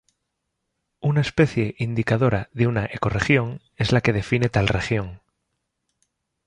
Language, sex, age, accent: Spanish, male, 30-39, España: Norte peninsular (Asturias, Castilla y León, Cantabria, País Vasco, Navarra, Aragón, La Rioja, Guadalajara, Cuenca)